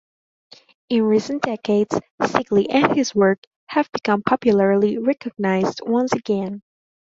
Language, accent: English, United States English